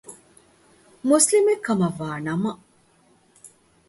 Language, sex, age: Divehi, female, 40-49